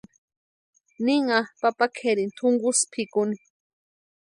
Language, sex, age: Western Highland Purepecha, female, 19-29